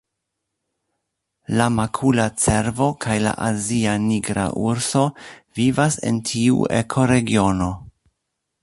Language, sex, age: Esperanto, male, 40-49